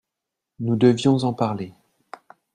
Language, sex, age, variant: French, male, 40-49, Français de métropole